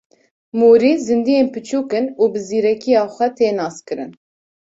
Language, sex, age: Kurdish, female, 19-29